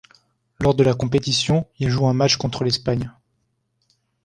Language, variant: French, Français de métropole